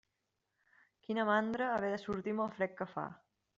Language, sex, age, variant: Catalan, female, 30-39, Central